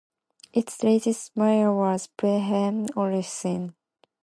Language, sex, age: English, female, 19-29